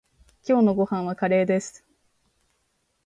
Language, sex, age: Japanese, female, 19-29